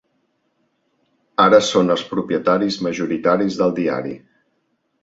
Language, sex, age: Catalan, male, 40-49